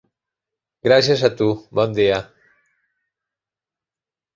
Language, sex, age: Catalan, male, 50-59